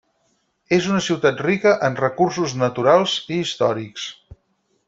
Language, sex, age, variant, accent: Catalan, male, 50-59, Central, central